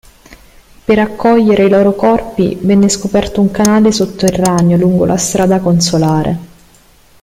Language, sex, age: Italian, female, 30-39